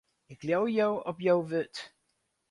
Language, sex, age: Western Frisian, female, 60-69